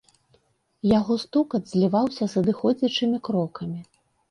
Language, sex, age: Belarusian, female, 40-49